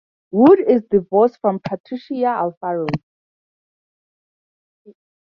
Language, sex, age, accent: English, female, under 19, Southern African (South Africa, Zimbabwe, Namibia)